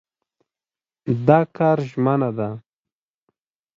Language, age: Pashto, 19-29